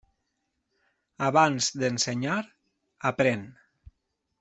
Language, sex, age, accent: Catalan, male, 30-39, valencià